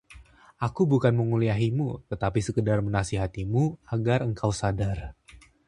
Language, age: Indonesian, 19-29